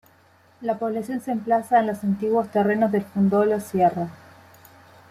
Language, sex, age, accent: Spanish, female, 30-39, Rioplatense: Argentina, Uruguay, este de Bolivia, Paraguay